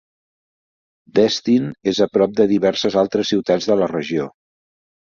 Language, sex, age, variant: Catalan, male, 50-59, Central